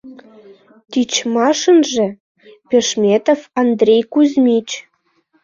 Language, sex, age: Mari, female, 19-29